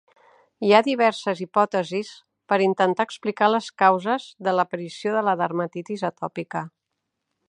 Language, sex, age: Catalan, female, 50-59